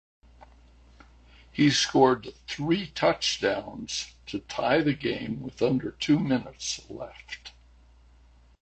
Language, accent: English, United States English